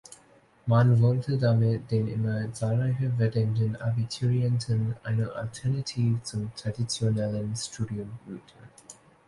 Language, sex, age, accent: German, male, 19-29, Deutschland Deutsch